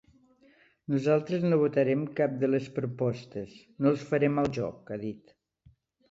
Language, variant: Catalan, Nord-Occidental